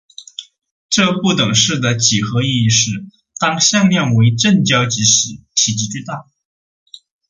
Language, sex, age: Chinese, male, 19-29